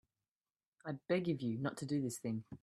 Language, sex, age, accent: English, female, 40-49, Australian English